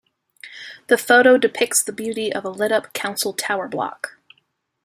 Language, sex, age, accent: English, female, 19-29, United States English